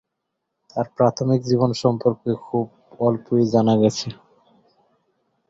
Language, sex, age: Bengali, male, 30-39